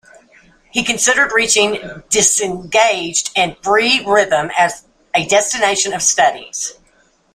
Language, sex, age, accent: English, female, 50-59, United States English